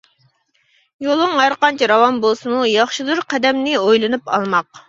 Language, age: Uyghur, 30-39